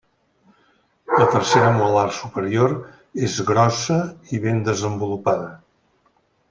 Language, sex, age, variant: Catalan, male, 60-69, Central